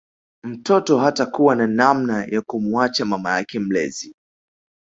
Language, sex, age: Swahili, male, 19-29